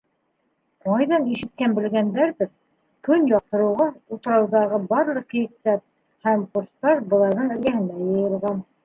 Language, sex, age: Bashkir, female, 60-69